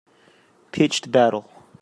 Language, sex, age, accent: English, male, 30-39, United States English